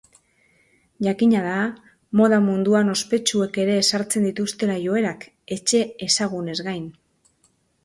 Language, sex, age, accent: Basque, female, 40-49, Mendebalekoa (Araba, Bizkaia, Gipuzkoako mendebaleko herri batzuk)